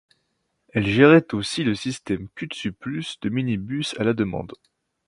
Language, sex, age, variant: French, male, 19-29, Français de métropole